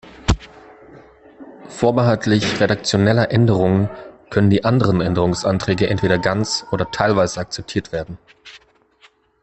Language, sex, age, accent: German, male, 19-29, Deutschland Deutsch